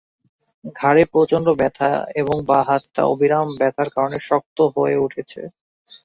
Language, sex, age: Bengali, male, 19-29